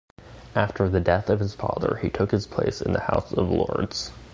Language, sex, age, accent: English, male, 19-29, United States English